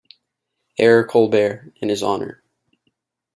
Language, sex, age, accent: English, male, 19-29, Canadian English